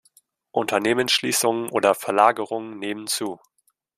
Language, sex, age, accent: German, male, 19-29, Deutschland Deutsch